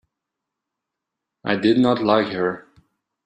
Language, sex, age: English, male, 19-29